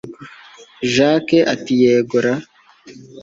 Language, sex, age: Kinyarwanda, male, 19-29